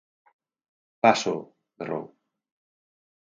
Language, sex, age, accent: Galician, male, 40-49, Central (gheada); Normativo (estándar)